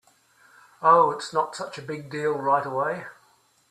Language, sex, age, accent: English, male, 60-69, Australian English